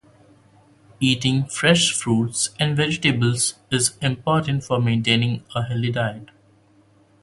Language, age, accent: English, 19-29, India and South Asia (India, Pakistan, Sri Lanka)